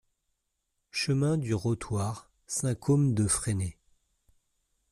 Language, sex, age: French, male, 30-39